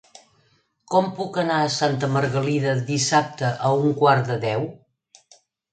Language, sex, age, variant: Catalan, female, 60-69, Central